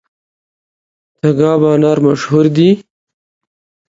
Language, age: Pashto, 19-29